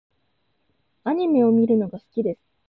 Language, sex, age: Japanese, female, 19-29